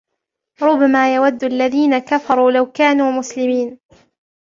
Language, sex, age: Arabic, female, 19-29